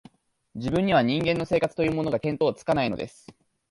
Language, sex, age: Japanese, male, 19-29